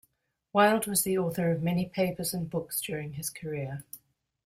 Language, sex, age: English, female, 50-59